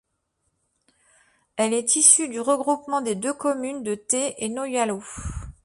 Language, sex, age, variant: French, female, 40-49, Français de métropole